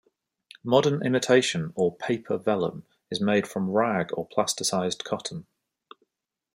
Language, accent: English, England English